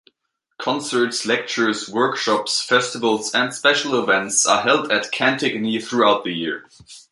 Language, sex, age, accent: English, male, 19-29, United States English